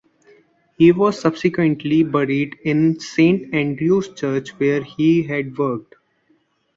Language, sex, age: English, male, 19-29